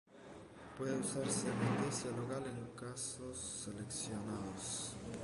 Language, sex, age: Spanish, male, 19-29